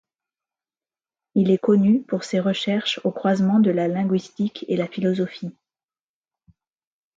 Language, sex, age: French, female, 50-59